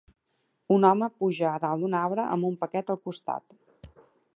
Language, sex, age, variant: Catalan, female, 40-49, Central